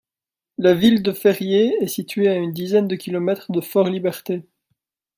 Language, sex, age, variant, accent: French, male, 19-29, Français d'Europe, Français de Belgique